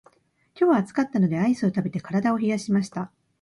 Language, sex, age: Japanese, female, 50-59